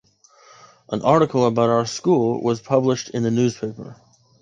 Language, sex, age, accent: English, male, 40-49, United States English